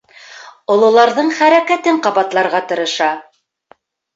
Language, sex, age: Bashkir, female, 30-39